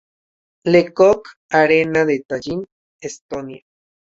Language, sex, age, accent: Spanish, male, 19-29, México